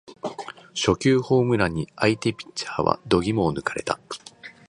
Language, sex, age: Japanese, male, 30-39